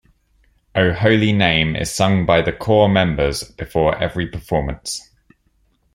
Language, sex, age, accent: English, male, 30-39, England English